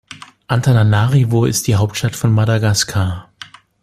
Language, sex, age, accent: German, male, 40-49, Deutschland Deutsch